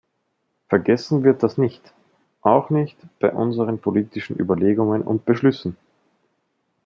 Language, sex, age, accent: German, male, 19-29, Österreichisches Deutsch